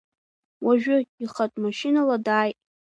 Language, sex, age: Abkhazian, female, 19-29